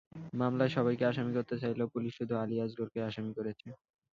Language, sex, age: Bengali, male, 19-29